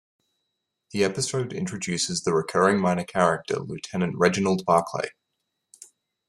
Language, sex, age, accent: English, male, 30-39, Australian English